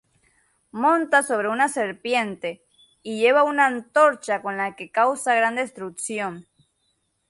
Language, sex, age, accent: Spanish, female, 19-29, América central; Caribe: Cuba, Venezuela, Puerto Rico, República Dominicana, Panamá, Colombia caribeña, México caribeño, Costa del golfo de México